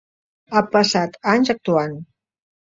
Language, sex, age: Catalan, female, 50-59